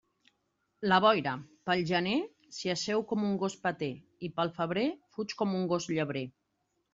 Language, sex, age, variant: Catalan, female, 40-49, Central